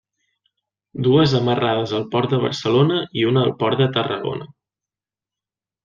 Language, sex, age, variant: Catalan, male, 19-29, Central